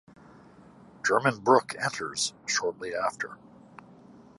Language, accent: English, Canadian English